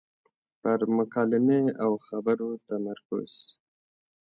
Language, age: Pashto, 30-39